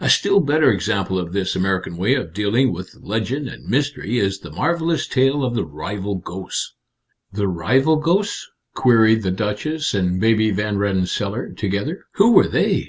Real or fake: real